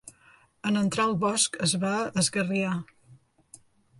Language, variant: Catalan, Central